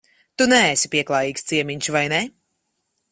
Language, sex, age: Latvian, female, 30-39